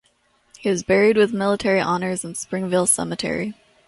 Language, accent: English, United States English